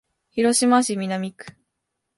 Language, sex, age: Japanese, female, under 19